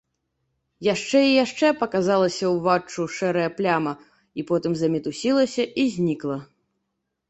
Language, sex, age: Belarusian, female, 30-39